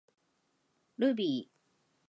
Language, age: Japanese, 50-59